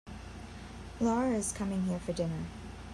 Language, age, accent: English, 19-29, United States English